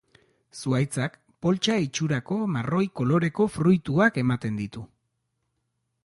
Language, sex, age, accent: Basque, male, 30-39, Erdialdekoa edo Nafarra (Gipuzkoa, Nafarroa)